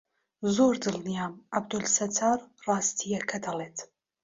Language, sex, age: Central Kurdish, female, 30-39